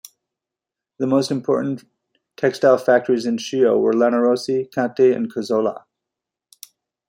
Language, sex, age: English, male, 50-59